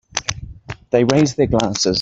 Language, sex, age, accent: English, male, 30-39, New Zealand English